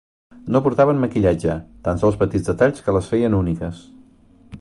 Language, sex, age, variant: Catalan, male, 40-49, Central